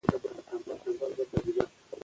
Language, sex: Pashto, female